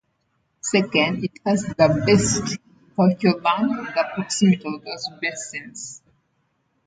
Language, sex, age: English, female, 19-29